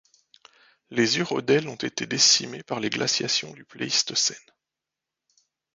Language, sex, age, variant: French, male, 50-59, Français de métropole